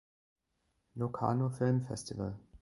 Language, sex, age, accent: German, male, 40-49, Deutschland Deutsch